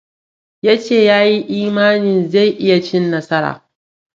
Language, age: Hausa, 19-29